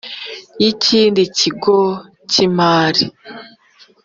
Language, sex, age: Kinyarwanda, female, 30-39